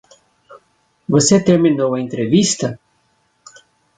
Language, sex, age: Portuguese, male, 19-29